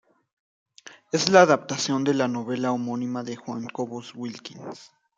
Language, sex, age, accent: Spanish, male, 19-29, México